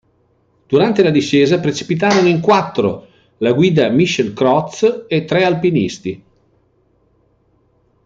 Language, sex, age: Italian, male, 60-69